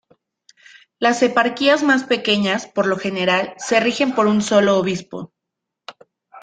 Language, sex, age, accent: Spanish, female, 19-29, México